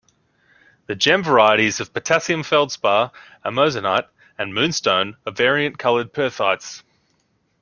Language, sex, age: English, male, 19-29